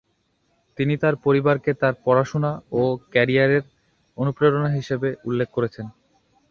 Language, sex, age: Bengali, male, 19-29